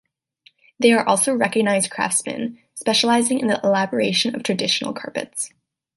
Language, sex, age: English, female, 19-29